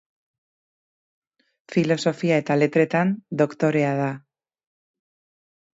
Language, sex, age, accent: Basque, female, 30-39, Erdialdekoa edo Nafarra (Gipuzkoa, Nafarroa)